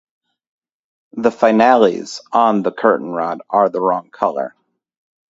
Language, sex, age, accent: English, male, 30-39, United States English